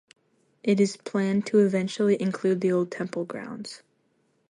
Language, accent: English, United States English